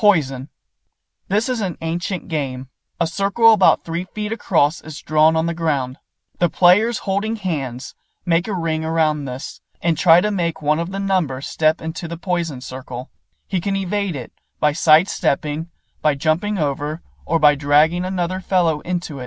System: none